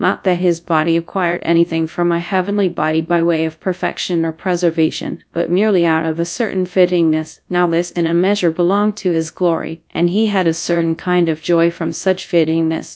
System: TTS, GradTTS